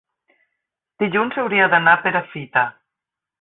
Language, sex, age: Catalan, female, 50-59